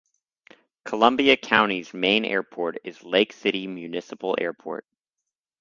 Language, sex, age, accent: English, male, 19-29, United States English